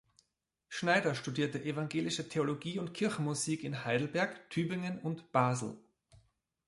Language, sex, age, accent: German, male, 40-49, Österreichisches Deutsch